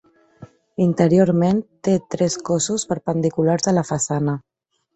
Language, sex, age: Catalan, female, 40-49